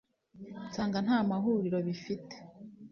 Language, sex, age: Kinyarwanda, female, 19-29